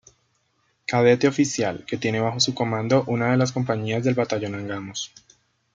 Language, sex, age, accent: Spanish, male, 19-29, Andino-Pacífico: Colombia, Perú, Ecuador, oeste de Bolivia y Venezuela andina